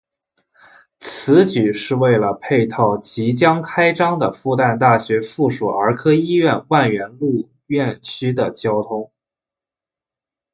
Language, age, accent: Chinese, 19-29, 出生地：江苏省